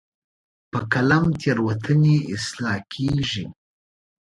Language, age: Pashto, 19-29